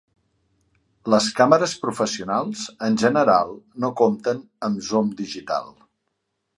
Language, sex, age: Catalan, male, 50-59